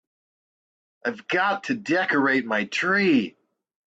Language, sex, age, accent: English, male, 40-49, United States English